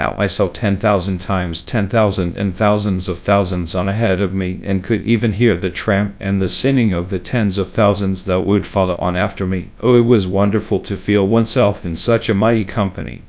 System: TTS, GradTTS